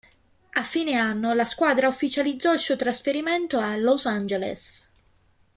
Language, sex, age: Italian, female, 19-29